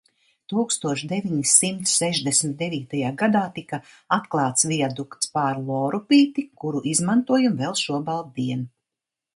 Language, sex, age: Latvian, female, 60-69